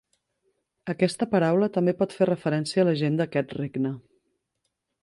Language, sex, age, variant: Catalan, female, 30-39, Central